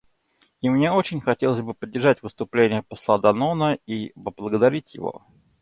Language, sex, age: Russian, male, 30-39